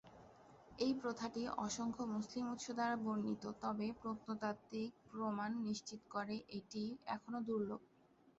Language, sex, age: Bengali, female, 19-29